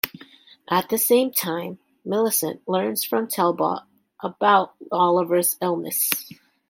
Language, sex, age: English, female, 19-29